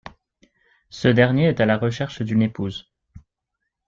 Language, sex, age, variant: French, male, 19-29, Français de métropole